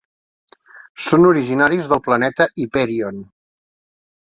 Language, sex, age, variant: Catalan, male, 40-49, Central